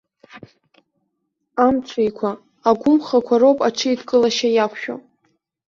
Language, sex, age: Abkhazian, female, under 19